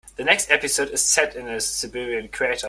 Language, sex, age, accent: English, male, 19-29, United States English